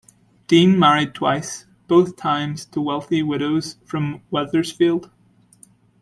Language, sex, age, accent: English, male, 19-29, Irish English